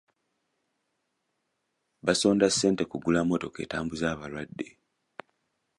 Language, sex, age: Ganda, male, 19-29